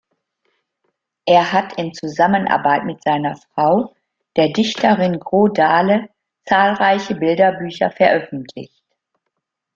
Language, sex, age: German, female, 60-69